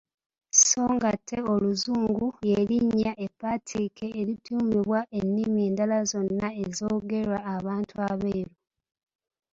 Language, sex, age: Ganda, female, 30-39